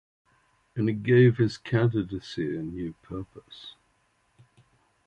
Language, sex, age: English, male, 70-79